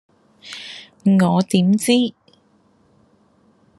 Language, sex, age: Cantonese, female, 30-39